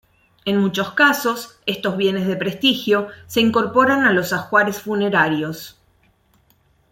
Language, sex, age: Spanish, female, 40-49